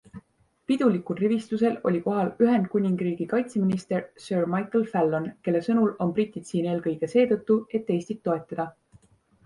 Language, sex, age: Estonian, female, 19-29